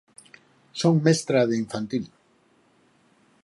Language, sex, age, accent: Galician, male, 50-59, Normativo (estándar)